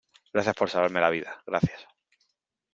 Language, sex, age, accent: Spanish, male, 19-29, España: Sur peninsular (Andalucia, Extremadura, Murcia)